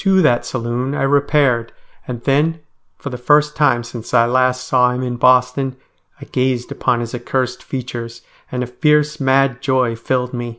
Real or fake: real